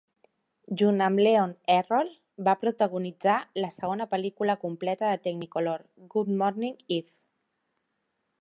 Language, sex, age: Catalan, female, 40-49